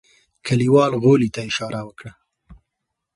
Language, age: Pashto, 30-39